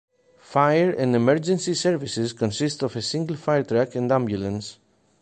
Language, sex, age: English, male, 40-49